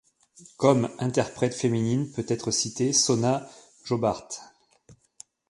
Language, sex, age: French, male, 40-49